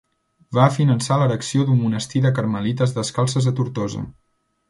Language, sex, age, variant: Catalan, male, 19-29, Central